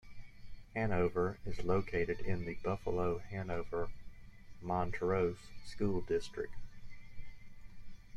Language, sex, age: English, male, 50-59